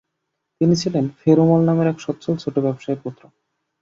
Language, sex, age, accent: Bengali, male, 19-29, শুদ্ধ